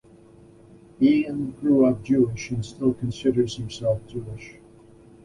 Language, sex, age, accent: English, male, 70-79, United States English